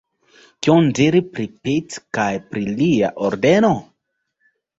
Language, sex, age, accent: Esperanto, male, 19-29, Internacia